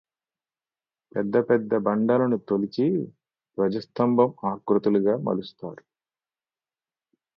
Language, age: Telugu, 50-59